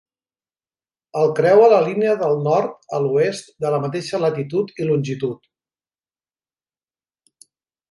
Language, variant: Catalan, Central